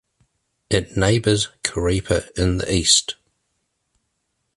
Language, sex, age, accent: English, male, 40-49, New Zealand English